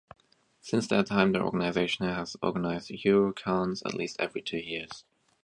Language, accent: English, United States English